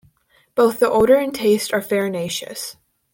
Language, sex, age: English, female, under 19